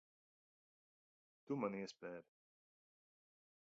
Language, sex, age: Latvian, male, 30-39